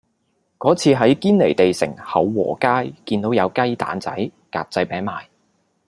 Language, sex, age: Cantonese, male, 19-29